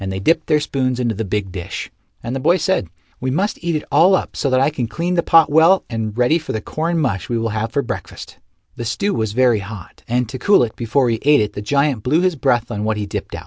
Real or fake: real